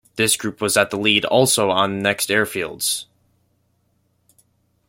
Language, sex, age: English, male, under 19